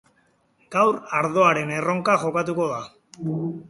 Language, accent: Basque, Mendebalekoa (Araba, Bizkaia, Gipuzkoako mendebaleko herri batzuk)